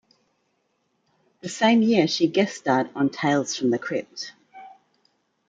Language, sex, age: English, female, 40-49